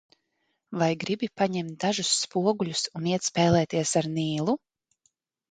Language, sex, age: Latvian, female, 30-39